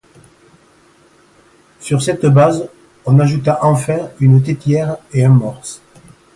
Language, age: French, 70-79